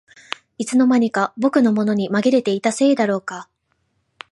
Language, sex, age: Japanese, female, 19-29